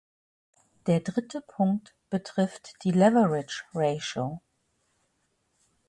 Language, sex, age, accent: German, female, 60-69, Deutschland Deutsch